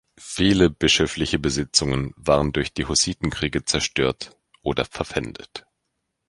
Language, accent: German, Deutschland Deutsch